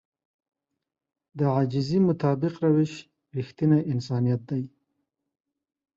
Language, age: Pashto, 30-39